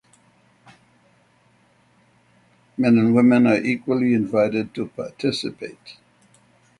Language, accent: English, United States English